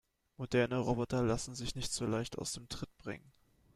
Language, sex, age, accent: German, male, 19-29, Deutschland Deutsch